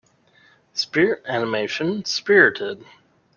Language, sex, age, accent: English, male, 30-39, United States English